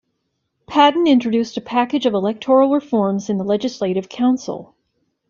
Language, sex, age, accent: English, female, 50-59, United States English